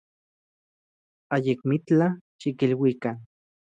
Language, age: Central Puebla Nahuatl, 30-39